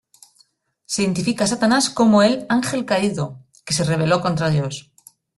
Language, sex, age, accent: Spanish, female, 19-29, España: Norte peninsular (Asturias, Castilla y León, Cantabria, País Vasco, Navarra, Aragón, La Rioja, Guadalajara, Cuenca)